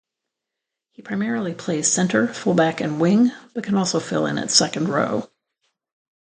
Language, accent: English, United States English